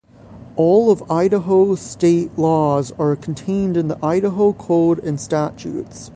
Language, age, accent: English, 19-29, United States English